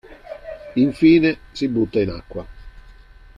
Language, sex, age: Italian, male, 50-59